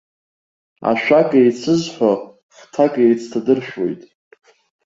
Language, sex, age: Abkhazian, male, 19-29